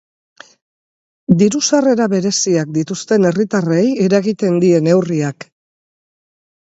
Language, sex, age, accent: Basque, female, 60-69, Mendebalekoa (Araba, Bizkaia, Gipuzkoako mendebaleko herri batzuk)